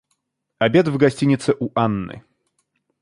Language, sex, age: Russian, male, 19-29